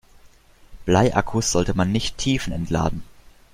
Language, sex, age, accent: German, male, under 19, Deutschland Deutsch